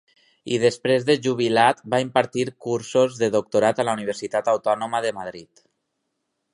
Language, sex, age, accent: Catalan, male, 30-39, valencià